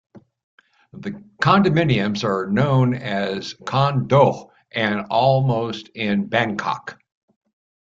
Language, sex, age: English, male, 70-79